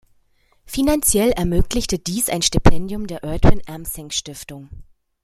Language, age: German, 30-39